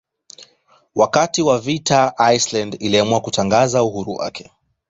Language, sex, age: Swahili, male, 19-29